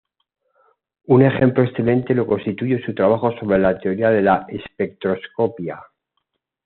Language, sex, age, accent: Spanish, male, 50-59, España: Centro-Sur peninsular (Madrid, Toledo, Castilla-La Mancha)